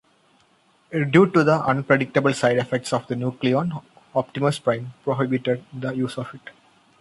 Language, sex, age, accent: English, male, 19-29, India and South Asia (India, Pakistan, Sri Lanka)